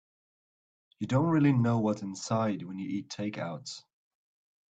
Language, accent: English, England English